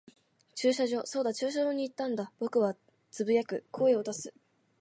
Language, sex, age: Japanese, female, 19-29